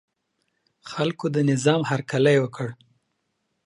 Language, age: Pashto, 19-29